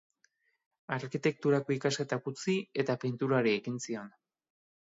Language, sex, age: Basque, male, 30-39